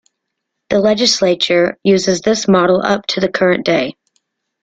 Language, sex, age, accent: English, female, 30-39, United States English